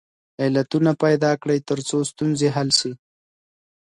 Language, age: Pashto, 30-39